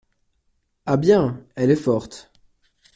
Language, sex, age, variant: French, male, 19-29, Français de métropole